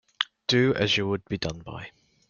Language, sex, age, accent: English, male, 19-29, Australian English